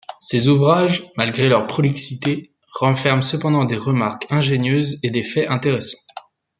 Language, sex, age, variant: French, male, 19-29, Français de métropole